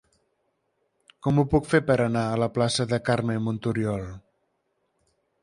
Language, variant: Catalan, Central